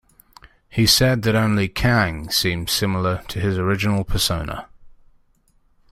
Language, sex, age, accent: English, male, 19-29, England English